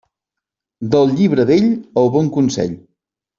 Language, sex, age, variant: Catalan, male, 40-49, Central